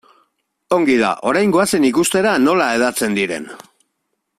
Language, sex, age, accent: Basque, male, 40-49, Mendebalekoa (Araba, Bizkaia, Gipuzkoako mendebaleko herri batzuk)